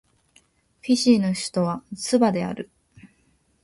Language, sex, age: Japanese, female, 19-29